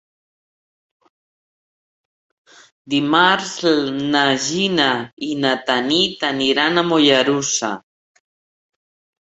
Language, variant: Catalan, Central